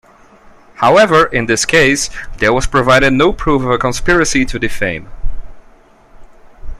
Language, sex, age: English, male, 30-39